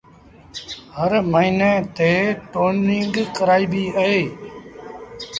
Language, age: Sindhi Bhil, 40-49